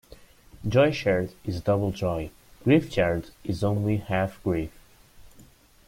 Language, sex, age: English, male, under 19